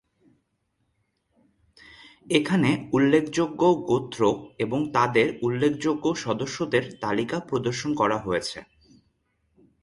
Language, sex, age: Bengali, male, 19-29